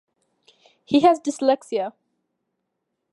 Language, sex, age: English, female, under 19